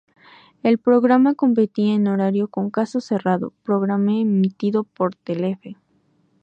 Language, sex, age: Spanish, female, 19-29